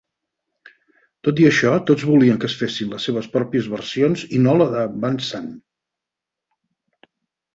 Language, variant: Catalan, Central